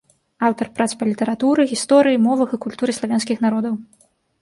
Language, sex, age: Belarusian, female, 30-39